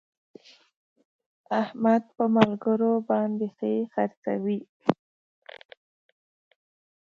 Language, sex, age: Pashto, female, 19-29